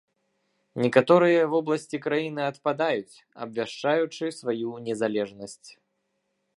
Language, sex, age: Belarusian, male, 19-29